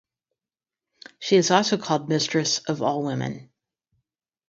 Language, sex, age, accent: English, female, 50-59, United States English; Midwestern